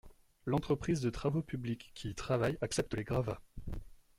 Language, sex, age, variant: French, male, 19-29, Français de métropole